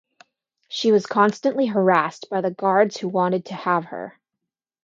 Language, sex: English, female